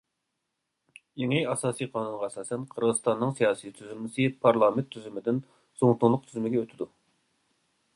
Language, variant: Uyghur, ئۇيغۇر تىلى